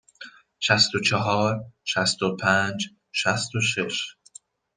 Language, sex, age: Persian, male, 19-29